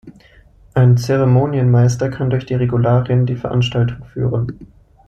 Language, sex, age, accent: German, male, 19-29, Deutschland Deutsch